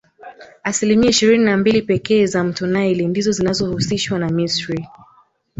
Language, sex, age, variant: Swahili, female, 19-29, Kiswahili Sanifu (EA)